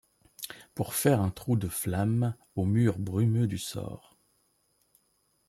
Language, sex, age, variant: French, male, 30-39, Français de métropole